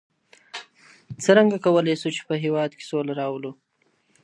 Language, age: Pashto, 19-29